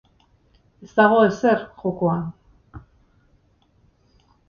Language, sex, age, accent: Basque, female, 50-59, Erdialdekoa edo Nafarra (Gipuzkoa, Nafarroa)